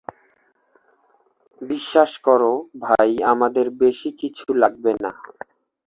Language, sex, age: Bengali, male, 40-49